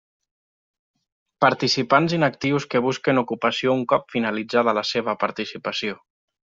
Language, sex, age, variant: Catalan, male, 19-29, Nord-Occidental